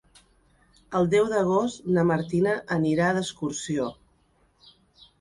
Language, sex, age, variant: Catalan, female, 40-49, Central